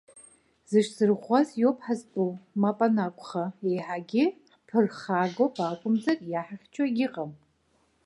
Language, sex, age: Abkhazian, female, 50-59